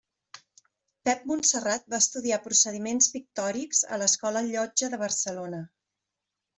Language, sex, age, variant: Catalan, female, 40-49, Central